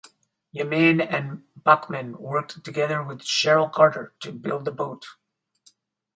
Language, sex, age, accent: English, male, 40-49, United States English